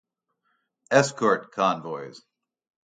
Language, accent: English, United States English